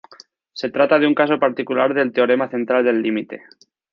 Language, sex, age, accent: Spanish, male, 19-29, España: Norte peninsular (Asturias, Castilla y León, Cantabria, País Vasco, Navarra, Aragón, La Rioja, Guadalajara, Cuenca)